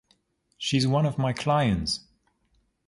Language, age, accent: English, 19-29, United States English